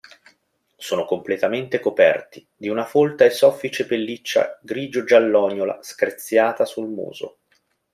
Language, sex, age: Italian, male, 30-39